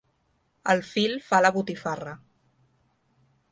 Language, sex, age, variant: Catalan, female, 19-29, Central